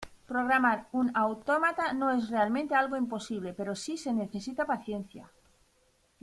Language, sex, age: Spanish, female, 30-39